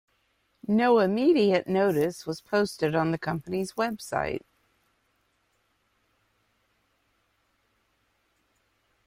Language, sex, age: English, female, 40-49